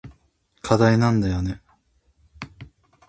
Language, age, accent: Japanese, 19-29, 標準語